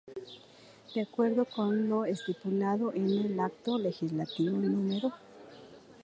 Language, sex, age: Spanish, female, 50-59